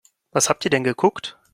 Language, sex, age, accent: German, male, 19-29, Deutschland Deutsch